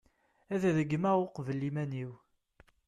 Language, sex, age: Kabyle, male, 30-39